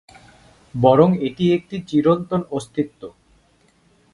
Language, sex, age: Bengali, male, 19-29